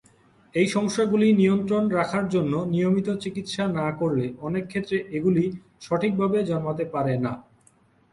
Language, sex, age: Bengali, male, 19-29